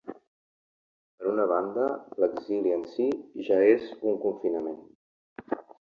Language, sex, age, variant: Catalan, male, 50-59, Central